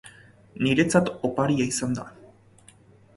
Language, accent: Basque, Erdialdekoa edo Nafarra (Gipuzkoa, Nafarroa)